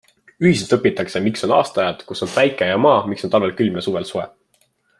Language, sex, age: Estonian, male, 19-29